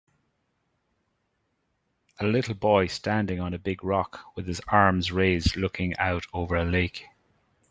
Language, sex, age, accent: English, male, 40-49, Irish English